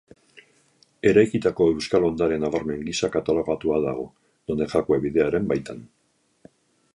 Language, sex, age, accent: Basque, male, 50-59, Erdialdekoa edo Nafarra (Gipuzkoa, Nafarroa)